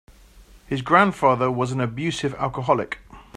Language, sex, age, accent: English, male, 50-59, England English